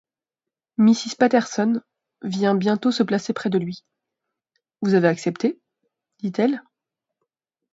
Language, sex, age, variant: French, female, 30-39, Français de métropole